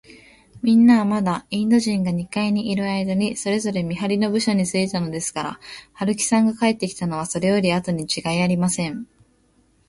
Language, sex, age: Japanese, female, 19-29